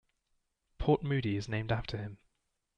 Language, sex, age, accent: English, male, 19-29, England English